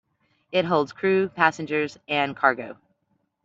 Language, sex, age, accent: English, female, 50-59, United States English